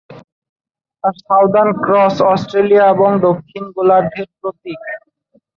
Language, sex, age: Bengali, male, 19-29